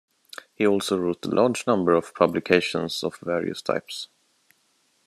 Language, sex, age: English, male, 30-39